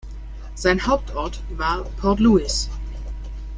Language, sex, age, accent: German, female, 30-39, Deutschland Deutsch